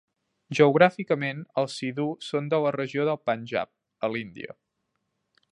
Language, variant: Catalan, Central